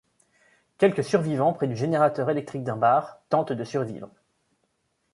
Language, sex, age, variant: French, male, 30-39, Français de métropole